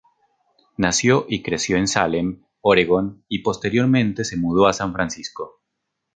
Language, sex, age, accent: Spanish, male, 30-39, Andino-Pacífico: Colombia, Perú, Ecuador, oeste de Bolivia y Venezuela andina